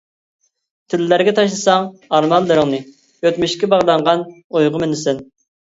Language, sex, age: Uyghur, male, 30-39